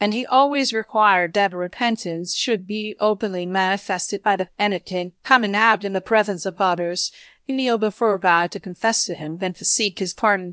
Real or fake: fake